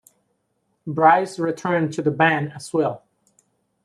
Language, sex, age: English, male, 40-49